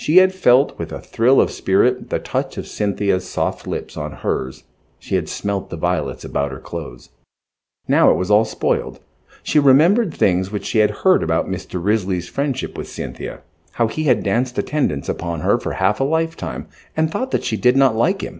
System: none